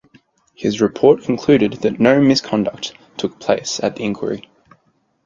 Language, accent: English, Australian English